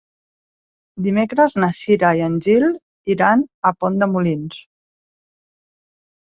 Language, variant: Catalan, Central